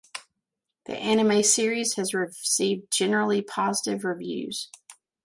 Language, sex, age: English, female, 40-49